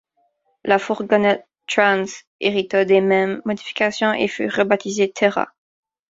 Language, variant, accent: French, Français d'Amérique du Nord, Français du Canada